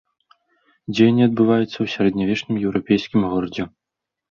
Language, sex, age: Belarusian, male, 19-29